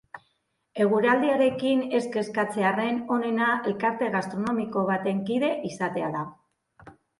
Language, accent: Basque, Mendebalekoa (Araba, Bizkaia, Gipuzkoako mendebaleko herri batzuk)